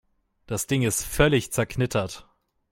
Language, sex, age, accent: German, male, 19-29, Deutschland Deutsch